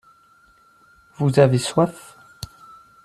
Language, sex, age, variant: French, male, 30-39, Français de métropole